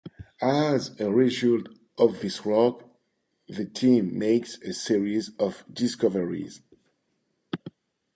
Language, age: English, 50-59